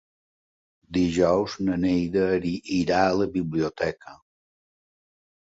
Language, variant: Catalan, Balear